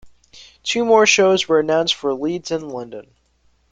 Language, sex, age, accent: English, male, under 19, United States English